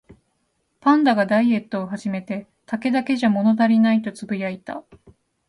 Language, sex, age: Japanese, female, 19-29